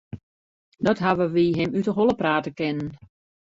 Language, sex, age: Western Frisian, female, 50-59